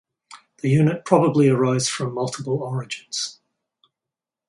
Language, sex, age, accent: English, male, 60-69, Australian English